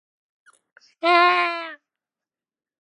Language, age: English, 19-29